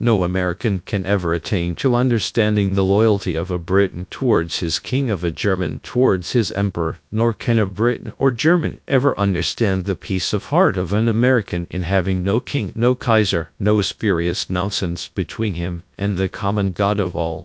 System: TTS, GradTTS